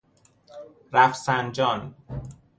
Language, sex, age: Persian, male, 30-39